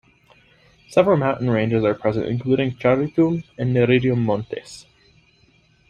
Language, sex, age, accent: English, male, under 19, United States English